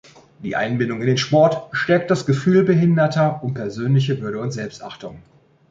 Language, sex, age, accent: German, male, 40-49, Deutschland Deutsch